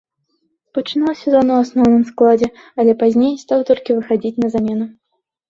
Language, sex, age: Belarusian, female, 19-29